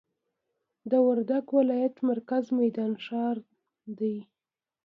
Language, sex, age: Pashto, female, 19-29